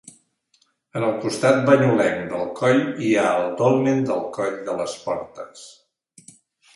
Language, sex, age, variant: Catalan, male, 60-69, Central